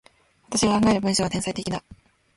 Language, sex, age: Japanese, female, 19-29